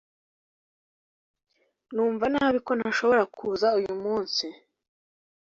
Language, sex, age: Kinyarwanda, female, 19-29